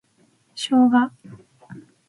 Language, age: Japanese, 19-29